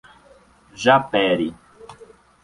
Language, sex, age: Portuguese, male, 19-29